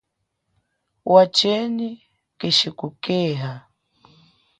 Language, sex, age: Chokwe, female, 19-29